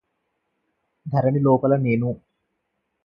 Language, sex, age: Telugu, male, 19-29